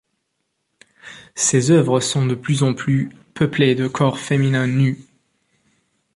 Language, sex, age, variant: French, male, 19-29, Français du nord de l'Afrique